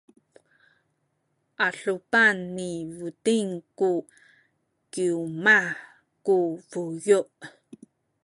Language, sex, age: Sakizaya, female, 30-39